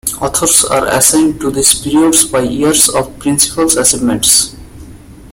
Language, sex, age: English, male, 19-29